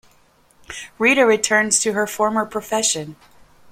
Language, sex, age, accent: English, female, 40-49, United States English